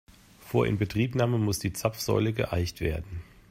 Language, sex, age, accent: German, male, 40-49, Deutschland Deutsch